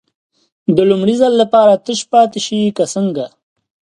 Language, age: Pashto, 19-29